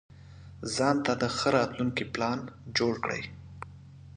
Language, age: Pashto, 30-39